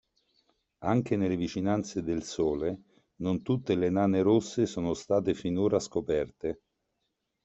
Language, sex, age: Italian, male, 50-59